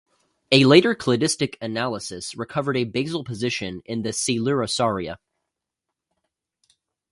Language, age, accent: English, 19-29, United States English